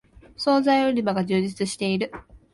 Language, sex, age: Japanese, female, 19-29